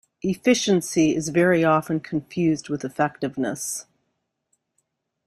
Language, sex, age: English, female, 60-69